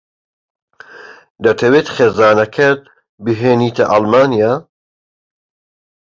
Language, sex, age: Central Kurdish, male, 19-29